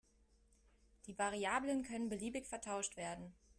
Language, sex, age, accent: German, male, 30-39, Deutschland Deutsch